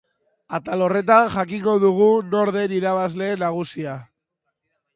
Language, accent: Basque, Mendebalekoa (Araba, Bizkaia, Gipuzkoako mendebaleko herri batzuk)